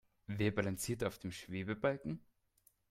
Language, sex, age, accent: German, male, 19-29, Deutschland Deutsch